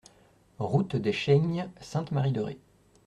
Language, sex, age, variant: French, male, 30-39, Français de métropole